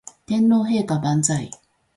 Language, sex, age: Japanese, female, 50-59